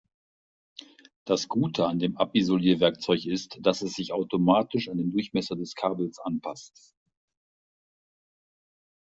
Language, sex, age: German, male, 50-59